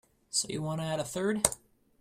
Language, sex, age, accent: English, male, 19-29, United States English